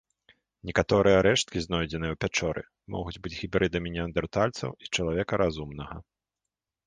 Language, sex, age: Belarusian, male, 30-39